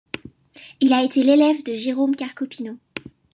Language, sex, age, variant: French, female, under 19, Français de métropole